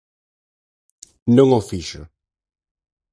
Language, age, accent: Galician, 30-39, Oriental (común en zona oriental)